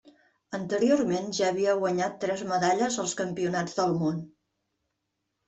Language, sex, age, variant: Catalan, female, 40-49, Central